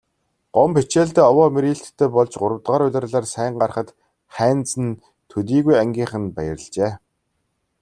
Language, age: Mongolian, 90+